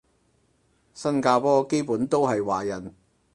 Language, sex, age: Cantonese, male, 30-39